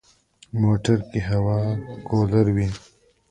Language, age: Pashto, under 19